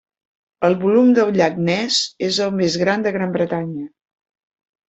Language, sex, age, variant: Catalan, female, 50-59, Central